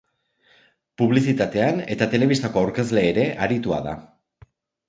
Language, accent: Basque, Erdialdekoa edo Nafarra (Gipuzkoa, Nafarroa)